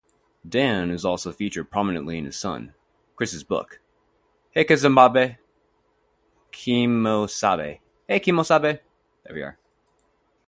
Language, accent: English, United States English